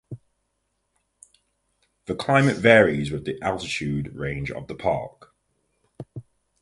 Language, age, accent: English, 40-49, England English